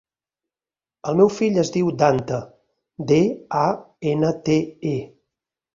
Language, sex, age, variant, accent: Catalan, male, 30-39, Balear, mallorquí